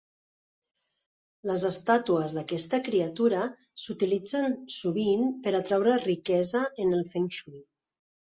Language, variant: Catalan, Central